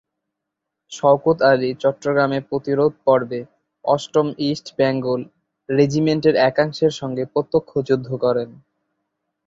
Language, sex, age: Bengali, male, 19-29